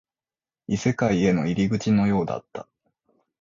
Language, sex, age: Japanese, male, 19-29